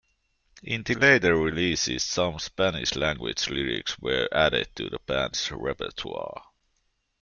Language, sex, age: English, male, 40-49